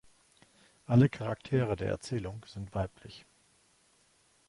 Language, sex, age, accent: German, male, 40-49, Deutschland Deutsch